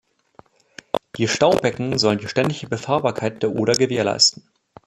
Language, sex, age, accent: German, male, 19-29, Deutschland Deutsch